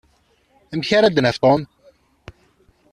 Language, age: Kabyle, 40-49